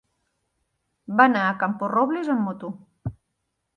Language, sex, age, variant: Catalan, female, 50-59, Central